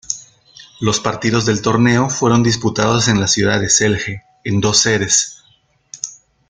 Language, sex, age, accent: Spanish, male, 40-49, Andino-Pacífico: Colombia, Perú, Ecuador, oeste de Bolivia y Venezuela andina